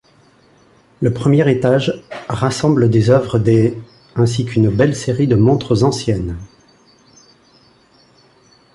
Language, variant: French, Français de métropole